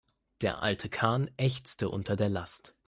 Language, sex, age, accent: German, male, 19-29, Deutschland Deutsch